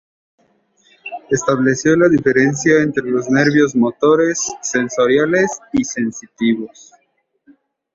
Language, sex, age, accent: Spanish, male, 19-29, México